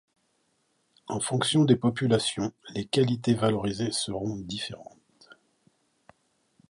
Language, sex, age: French, male, 60-69